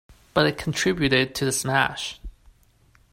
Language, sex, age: English, male, 19-29